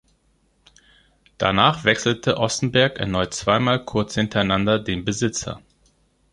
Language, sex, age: German, male, 30-39